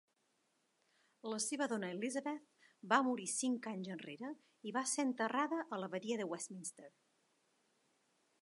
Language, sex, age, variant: Catalan, female, 40-49, Septentrional